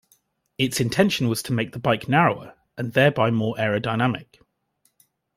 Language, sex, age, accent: English, male, 19-29, England English